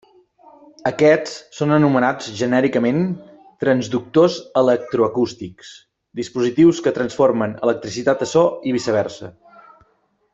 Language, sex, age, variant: Catalan, male, 30-39, Nord-Occidental